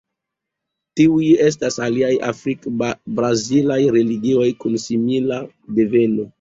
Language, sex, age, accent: Esperanto, male, 30-39, Internacia